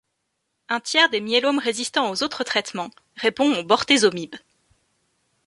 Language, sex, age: French, female, 19-29